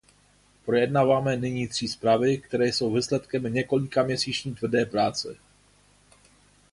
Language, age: Czech, 50-59